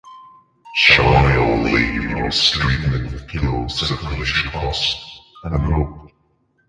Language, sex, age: English, male, 40-49